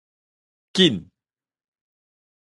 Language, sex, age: Min Nan Chinese, male, 30-39